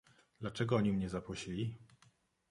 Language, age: Polish, 40-49